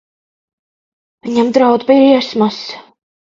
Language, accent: Latvian, Kurzeme